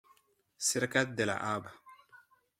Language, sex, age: Spanish, male, 30-39